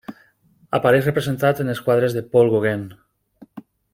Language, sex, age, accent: Catalan, male, 40-49, valencià